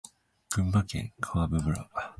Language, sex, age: Japanese, male, 19-29